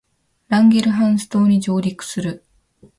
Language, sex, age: Japanese, female, 19-29